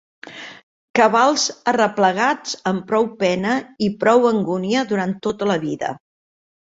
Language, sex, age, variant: Catalan, female, 60-69, Central